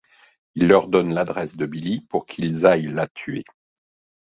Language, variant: French, Français de métropole